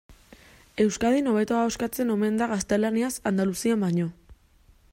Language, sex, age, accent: Basque, female, 19-29, Mendebalekoa (Araba, Bizkaia, Gipuzkoako mendebaleko herri batzuk)